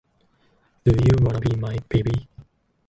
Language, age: English, 19-29